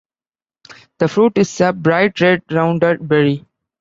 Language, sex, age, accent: English, male, 19-29, India and South Asia (India, Pakistan, Sri Lanka)